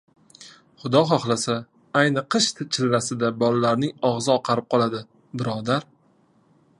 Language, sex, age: Uzbek, male, 30-39